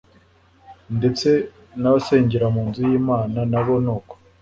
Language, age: Kinyarwanda, 19-29